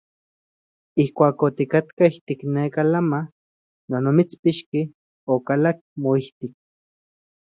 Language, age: Central Puebla Nahuatl, 30-39